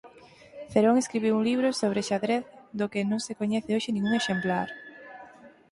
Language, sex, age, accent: Galician, female, 19-29, Central (gheada)